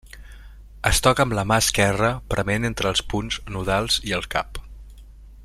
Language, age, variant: Catalan, 19-29, Central